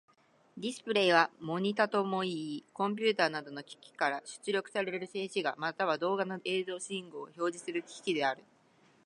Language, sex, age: Japanese, female, 19-29